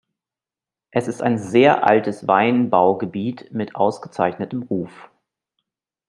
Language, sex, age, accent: German, male, 40-49, Deutschland Deutsch